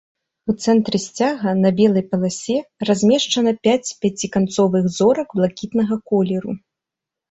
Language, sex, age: Belarusian, female, 30-39